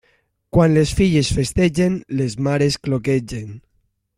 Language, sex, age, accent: Catalan, male, under 19, valencià